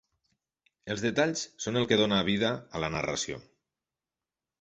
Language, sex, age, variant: Catalan, male, 40-49, Central